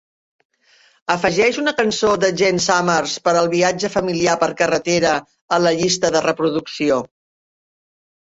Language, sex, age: Catalan, female, 60-69